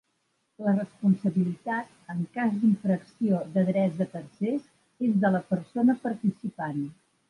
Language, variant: Catalan, Central